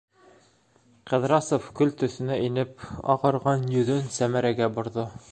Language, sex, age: Bashkir, male, 30-39